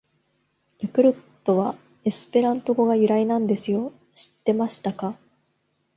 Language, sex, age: Japanese, female, 30-39